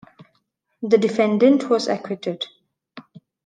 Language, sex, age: English, female, 19-29